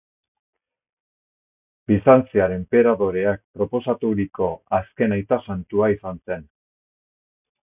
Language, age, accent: Basque, 60-69, Erdialdekoa edo Nafarra (Gipuzkoa, Nafarroa)